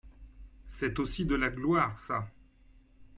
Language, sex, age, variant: French, male, 50-59, Français de métropole